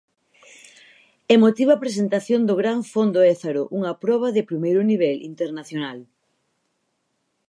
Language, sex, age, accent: Galician, female, 30-39, Normativo (estándar)